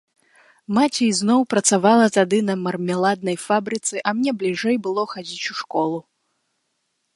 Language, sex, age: Belarusian, female, 30-39